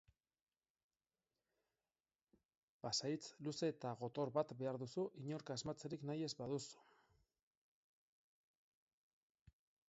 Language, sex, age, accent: Basque, male, 40-49, Erdialdekoa edo Nafarra (Gipuzkoa, Nafarroa)